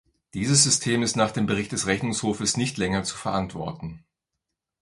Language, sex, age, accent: German, male, 50-59, Deutschland Deutsch